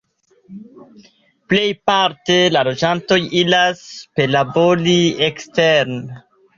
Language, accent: Esperanto, Internacia